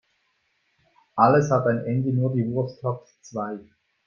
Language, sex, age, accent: German, male, 50-59, Schweizerdeutsch